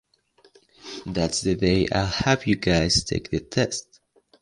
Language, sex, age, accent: English, male, under 19, United States English